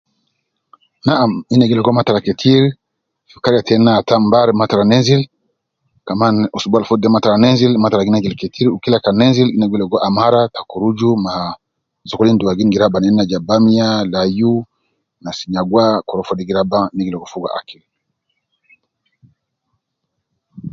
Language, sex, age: Nubi, male, 50-59